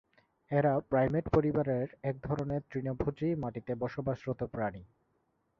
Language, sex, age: Bengali, male, 19-29